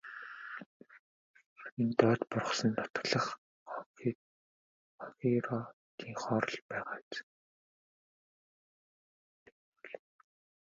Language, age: Mongolian, 19-29